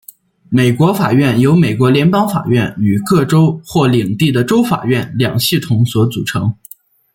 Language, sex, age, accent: Chinese, male, 19-29, 出生地：山西省